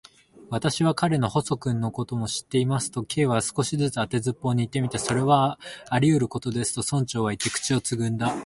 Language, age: Japanese, 19-29